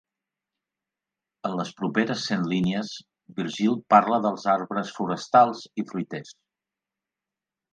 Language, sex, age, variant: Catalan, male, 40-49, Central